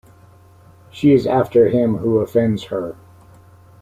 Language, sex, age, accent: English, male, 60-69, Canadian English